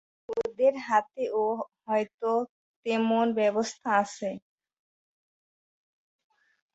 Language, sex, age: Bengali, female, 19-29